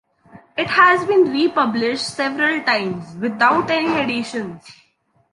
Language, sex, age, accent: English, female, 19-29, India and South Asia (India, Pakistan, Sri Lanka)